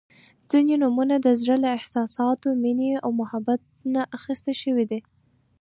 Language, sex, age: Pashto, female, 19-29